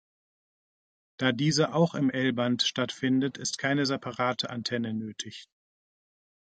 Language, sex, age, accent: German, male, 50-59, Deutschland Deutsch